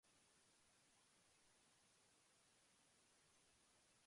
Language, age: Italian, under 19